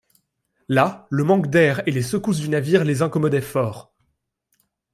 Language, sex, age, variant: French, male, 19-29, Français de métropole